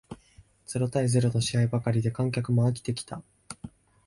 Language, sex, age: Japanese, male, 19-29